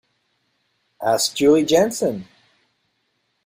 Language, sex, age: English, male, 50-59